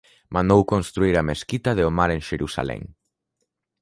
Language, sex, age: Galician, male, under 19